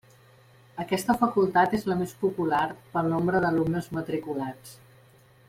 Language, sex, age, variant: Catalan, female, 50-59, Central